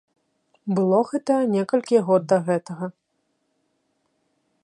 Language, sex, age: Belarusian, female, 19-29